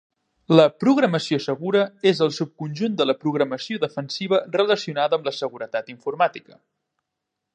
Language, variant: Catalan, Central